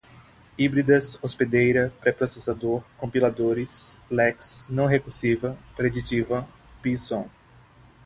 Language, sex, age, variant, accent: Portuguese, male, 19-29, Portuguese (Brasil), Nordestino